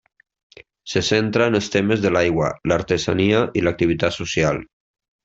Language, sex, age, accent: Catalan, male, 40-49, valencià